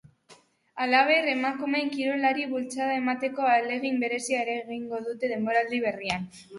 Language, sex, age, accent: Basque, female, 40-49, Mendebalekoa (Araba, Bizkaia, Gipuzkoako mendebaleko herri batzuk)